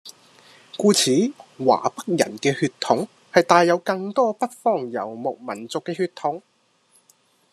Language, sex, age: Cantonese, male, 30-39